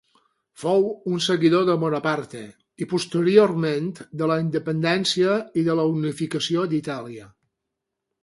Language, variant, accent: Catalan, Balear, menorquí